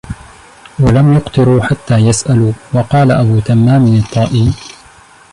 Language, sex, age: Arabic, male, 19-29